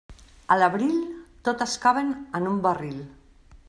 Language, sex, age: Catalan, female, 40-49